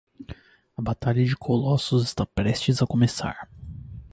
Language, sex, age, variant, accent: Portuguese, male, 19-29, Portuguese (Brasil), Paulista